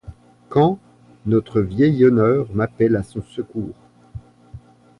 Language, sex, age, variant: French, male, 50-59, Français de métropole